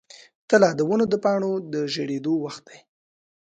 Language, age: Pashto, 19-29